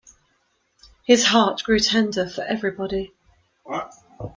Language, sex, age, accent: English, female, 60-69, England English